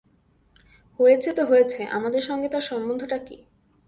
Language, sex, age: Bengali, female, 19-29